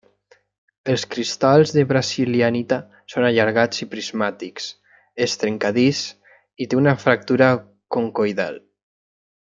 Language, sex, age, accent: Catalan, male, 19-29, valencià